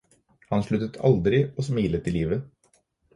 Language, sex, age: Norwegian Bokmål, male, 30-39